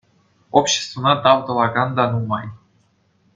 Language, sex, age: Chuvash, male, 19-29